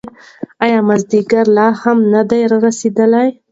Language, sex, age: Pashto, female, 19-29